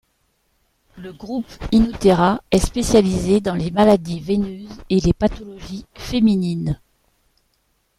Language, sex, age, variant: French, female, 40-49, Français de métropole